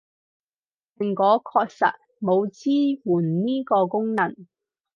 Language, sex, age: Cantonese, female, 30-39